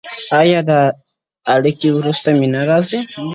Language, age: Pashto, 19-29